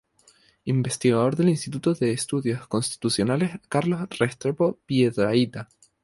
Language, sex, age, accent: Spanish, male, 19-29, España: Islas Canarias